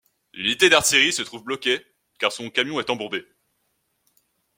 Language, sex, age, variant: French, male, 19-29, Français de métropole